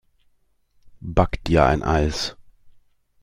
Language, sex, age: German, male, 50-59